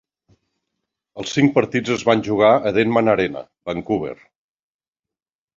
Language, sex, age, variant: Catalan, male, 50-59, Central